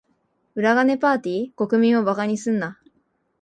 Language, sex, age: Japanese, female, 19-29